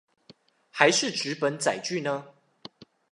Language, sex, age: Chinese, male, 19-29